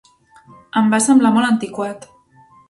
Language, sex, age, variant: Catalan, female, 19-29, Central